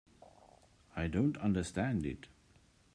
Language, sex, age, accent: English, male, 60-69, Southern African (South Africa, Zimbabwe, Namibia)